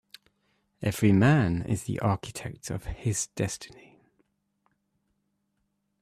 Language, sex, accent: English, male, England English